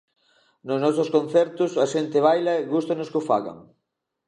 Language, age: Galician, 19-29